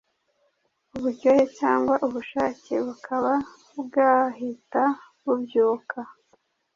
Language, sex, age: Kinyarwanda, female, 30-39